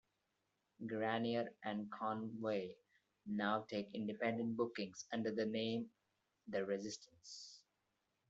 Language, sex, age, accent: English, male, 19-29, India and South Asia (India, Pakistan, Sri Lanka)